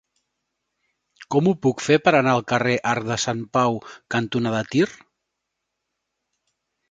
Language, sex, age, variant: Catalan, male, 50-59, Central